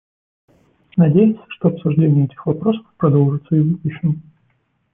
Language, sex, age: Russian, male, 30-39